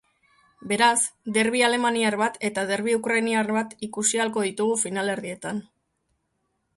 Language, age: Basque, 19-29